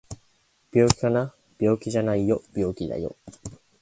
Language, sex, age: Japanese, male, 19-29